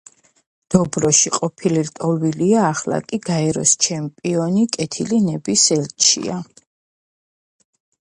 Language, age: Georgian, under 19